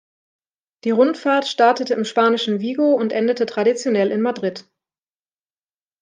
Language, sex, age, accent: German, female, 19-29, Deutschland Deutsch